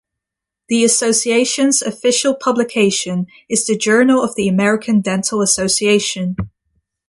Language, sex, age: English, female, 19-29